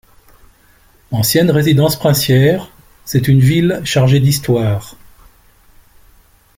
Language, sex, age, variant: French, male, 60-69, Français de métropole